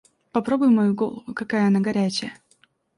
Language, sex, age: Russian, female, 19-29